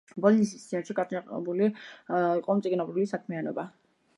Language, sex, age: Georgian, female, under 19